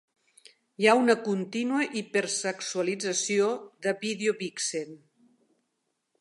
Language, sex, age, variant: Catalan, female, 50-59, Central